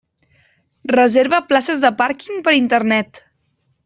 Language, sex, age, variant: Catalan, female, 19-29, Central